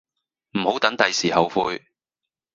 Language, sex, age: Cantonese, male, 30-39